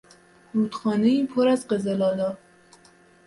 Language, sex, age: Persian, female, 19-29